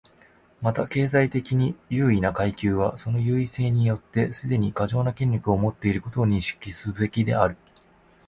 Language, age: Japanese, 30-39